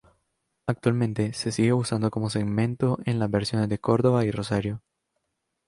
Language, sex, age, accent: Spanish, male, 19-29, América central